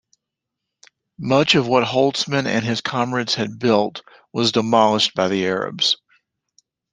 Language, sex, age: English, male, 60-69